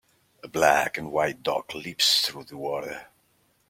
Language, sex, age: English, male, 30-39